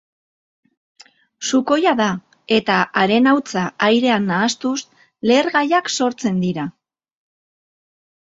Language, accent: Basque, Mendebalekoa (Araba, Bizkaia, Gipuzkoako mendebaleko herri batzuk)